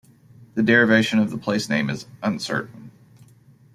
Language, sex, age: English, male, 30-39